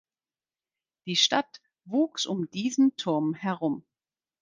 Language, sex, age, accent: German, female, 50-59, Deutschland Deutsch